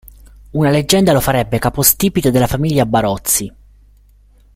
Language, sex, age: Italian, male, 30-39